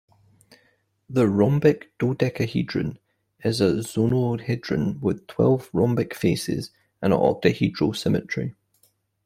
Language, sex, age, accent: English, male, 19-29, Scottish English